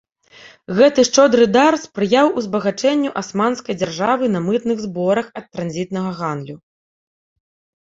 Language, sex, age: Belarusian, female, 30-39